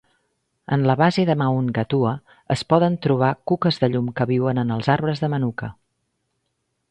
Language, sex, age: Catalan, female, 50-59